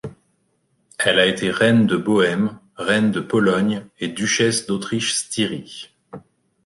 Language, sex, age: French, male, 30-39